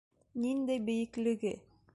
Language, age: Bashkir, 19-29